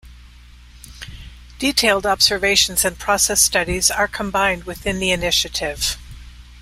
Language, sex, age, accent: English, female, 60-69, United States English